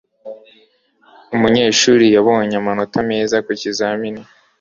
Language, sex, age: Kinyarwanda, male, 19-29